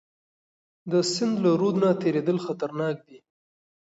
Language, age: Pashto, 19-29